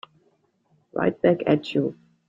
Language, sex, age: English, female, 40-49